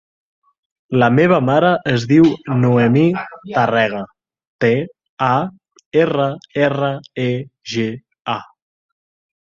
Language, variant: Catalan, Central